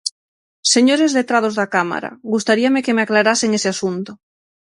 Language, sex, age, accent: Galician, female, 19-29, Oriental (común en zona oriental); Normativo (estándar)